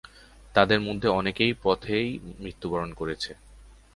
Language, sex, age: Bengali, male, 19-29